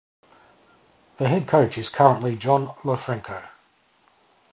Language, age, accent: English, 50-59, Australian English